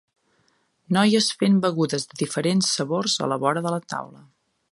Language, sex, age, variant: Catalan, female, 40-49, Central